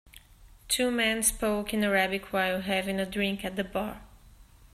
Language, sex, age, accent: English, female, 40-49, United States English